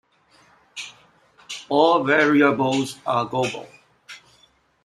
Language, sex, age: English, male, 60-69